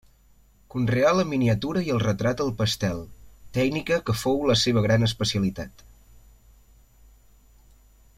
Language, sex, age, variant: Catalan, male, 19-29, Central